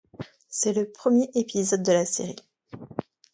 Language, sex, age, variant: French, female, 30-39, Français de métropole